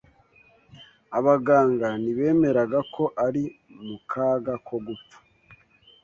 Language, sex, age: Kinyarwanda, male, 19-29